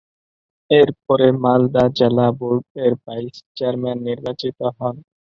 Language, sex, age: Bengali, male, 19-29